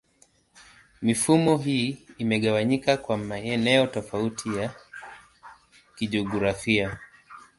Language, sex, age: Swahili, female, 19-29